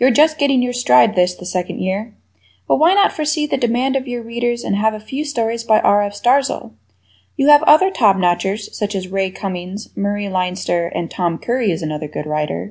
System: none